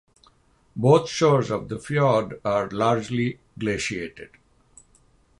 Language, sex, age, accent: English, male, 50-59, United States English; England English